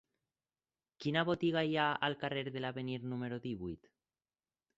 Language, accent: Catalan, valencià